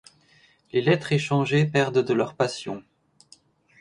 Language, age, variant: French, 19-29, Français de métropole